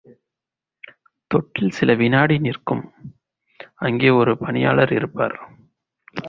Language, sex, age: Tamil, male, 30-39